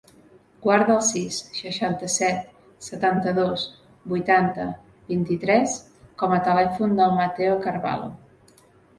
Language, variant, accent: Catalan, Central, central